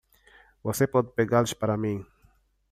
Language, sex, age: Portuguese, male, 30-39